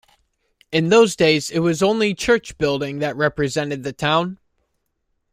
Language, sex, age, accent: English, male, 19-29, United States English